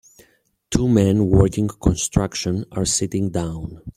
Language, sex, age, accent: English, male, 40-49, United States English